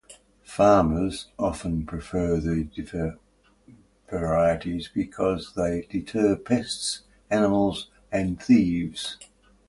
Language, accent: English, Australian English